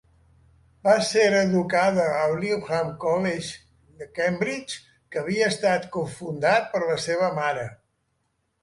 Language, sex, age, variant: Catalan, male, 70-79, Central